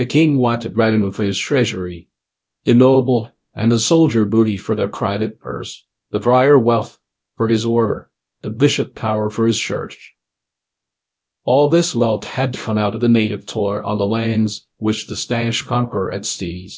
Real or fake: fake